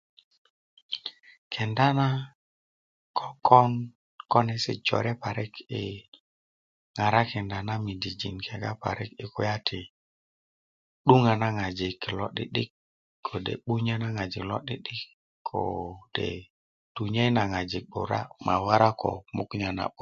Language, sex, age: Kuku, male, 30-39